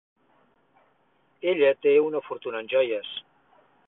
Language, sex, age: Catalan, male, 60-69